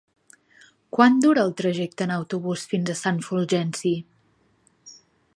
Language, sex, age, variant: Catalan, female, 19-29, Central